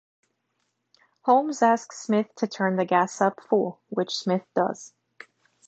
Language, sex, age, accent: English, female, 19-29, United States English